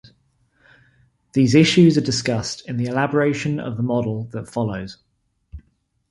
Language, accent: English, England English